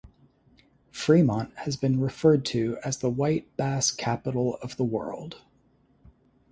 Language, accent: English, United States English